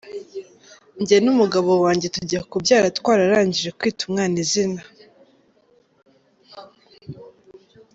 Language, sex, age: Kinyarwanda, female, under 19